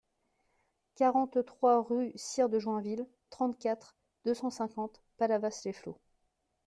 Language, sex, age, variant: French, female, 19-29, Français de métropole